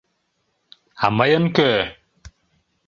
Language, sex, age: Mari, male, 50-59